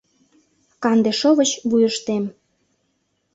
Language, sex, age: Mari, female, 19-29